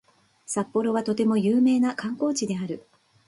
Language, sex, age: Japanese, female, 40-49